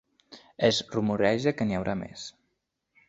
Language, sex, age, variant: Catalan, male, under 19, Nord-Occidental